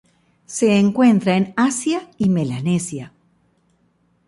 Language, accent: Spanish, Caribe: Cuba, Venezuela, Puerto Rico, República Dominicana, Panamá, Colombia caribeña, México caribeño, Costa del golfo de México